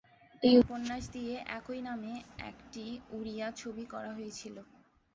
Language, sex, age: Bengali, female, 19-29